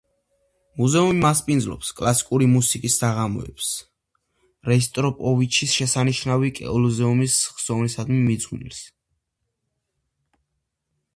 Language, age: Georgian, under 19